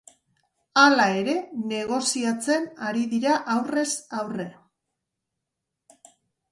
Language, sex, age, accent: Basque, female, 60-69, Mendebalekoa (Araba, Bizkaia, Gipuzkoako mendebaleko herri batzuk)